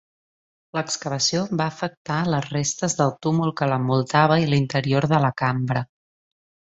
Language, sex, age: Catalan, female, 30-39